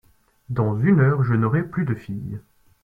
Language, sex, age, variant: French, male, 19-29, Français de métropole